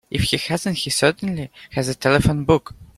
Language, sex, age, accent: English, male, under 19, United States English